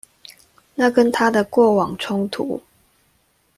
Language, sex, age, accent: Chinese, female, 19-29, 出生地：宜蘭縣